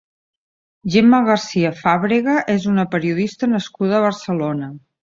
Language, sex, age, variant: Catalan, female, 50-59, Central